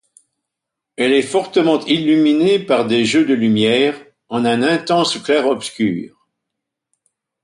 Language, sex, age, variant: French, male, 70-79, Français de métropole